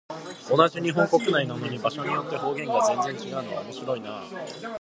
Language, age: Japanese, 19-29